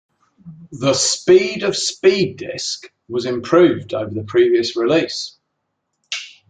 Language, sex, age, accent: English, male, 50-59, England English